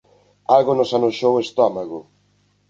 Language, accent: Galician, Normativo (estándar)